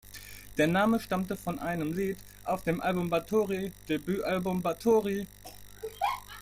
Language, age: German, 30-39